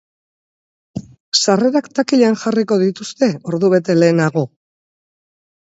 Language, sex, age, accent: Basque, female, 60-69, Mendebalekoa (Araba, Bizkaia, Gipuzkoako mendebaleko herri batzuk)